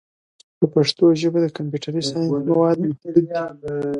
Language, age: Pashto, 30-39